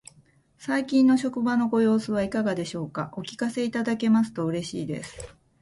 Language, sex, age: Japanese, female, 40-49